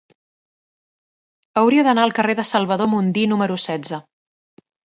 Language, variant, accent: Catalan, Central, central